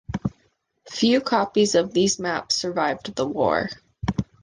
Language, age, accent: English, 19-29, United States English